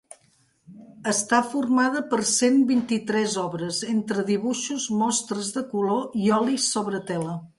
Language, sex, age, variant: Catalan, female, 60-69, Central